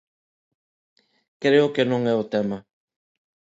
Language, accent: Galician, Neofalante